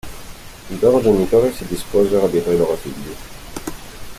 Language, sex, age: Italian, male, 19-29